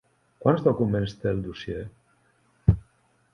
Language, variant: Catalan, Central